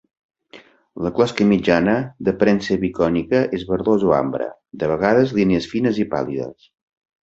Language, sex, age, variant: Catalan, male, 50-59, Central